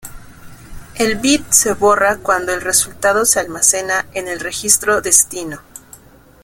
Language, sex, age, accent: Spanish, female, 30-39, México